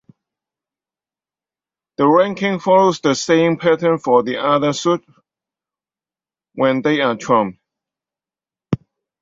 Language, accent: English, Hong Kong English